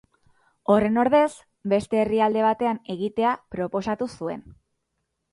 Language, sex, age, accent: Basque, female, 30-39, Mendebalekoa (Araba, Bizkaia, Gipuzkoako mendebaleko herri batzuk)